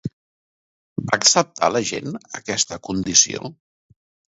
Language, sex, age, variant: Catalan, male, 40-49, Central